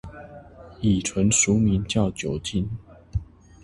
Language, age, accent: Chinese, 30-39, 出生地：臺中市